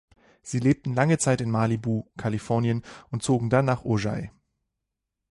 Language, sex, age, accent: German, male, 30-39, Deutschland Deutsch